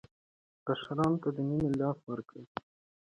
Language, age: Pashto, 19-29